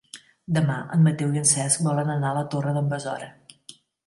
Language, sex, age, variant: Catalan, female, 50-59, Central